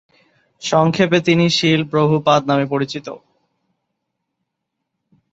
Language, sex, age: Bengali, male, 19-29